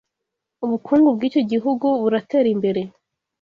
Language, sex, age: Kinyarwanda, female, 30-39